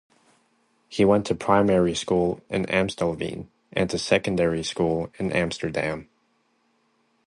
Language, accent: English, United States English